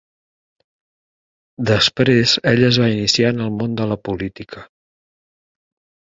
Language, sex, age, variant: Catalan, male, 60-69, Central